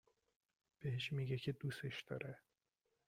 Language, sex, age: Persian, male, 30-39